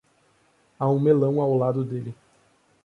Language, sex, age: Portuguese, male, 19-29